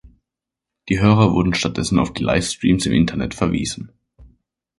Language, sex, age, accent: German, male, 19-29, Deutschland Deutsch